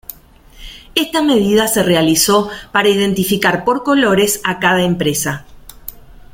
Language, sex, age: Spanish, female, 40-49